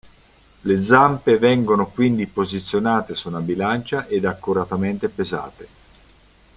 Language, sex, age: Italian, male, 50-59